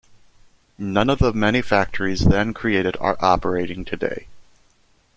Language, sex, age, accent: English, male, 19-29, United States English